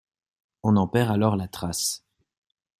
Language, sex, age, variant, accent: French, male, 19-29, Français d'Europe, Français de Suisse